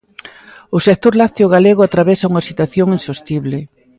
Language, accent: Galician, Oriental (común en zona oriental)